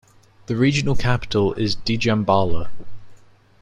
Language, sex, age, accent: English, male, under 19, England English